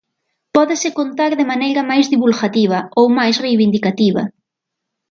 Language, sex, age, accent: Galician, female, 40-49, Atlántico (seseo e gheada); Normativo (estándar)